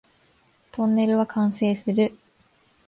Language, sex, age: Japanese, female, 19-29